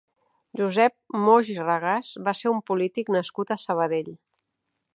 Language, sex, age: Catalan, female, 50-59